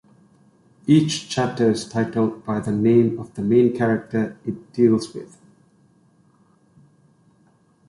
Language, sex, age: English, male, 30-39